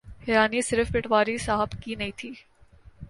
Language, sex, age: Urdu, female, 19-29